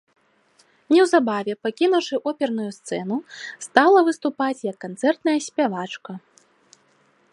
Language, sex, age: Belarusian, female, 19-29